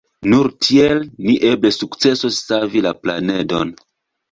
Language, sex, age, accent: Esperanto, male, 30-39, Internacia